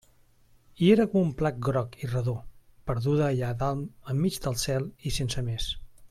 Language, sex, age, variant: Catalan, male, 40-49, Central